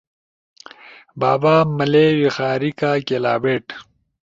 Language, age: Ushojo, 19-29